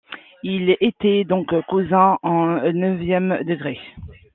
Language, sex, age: French, female, 40-49